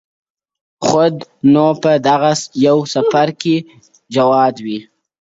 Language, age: Pashto, 19-29